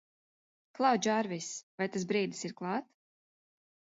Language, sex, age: Latvian, female, 40-49